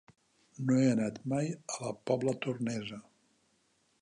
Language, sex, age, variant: Catalan, male, 70-79, Central